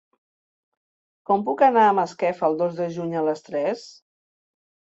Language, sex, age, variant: Catalan, female, 50-59, Central